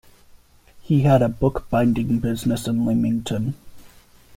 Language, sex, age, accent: English, male, 30-39, United States English